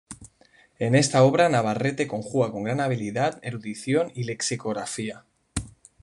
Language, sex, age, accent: Spanish, male, 19-29, España: Norte peninsular (Asturias, Castilla y León, Cantabria, País Vasco, Navarra, Aragón, La Rioja, Guadalajara, Cuenca)